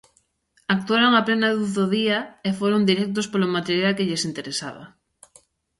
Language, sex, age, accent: Galician, female, 30-39, Oriental (común en zona oriental)